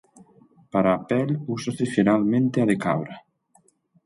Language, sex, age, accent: Galician, male, 30-39, Normativo (estándar)